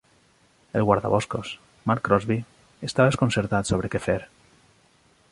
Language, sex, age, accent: Catalan, male, 40-49, valencià